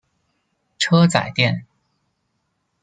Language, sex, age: Chinese, male, 30-39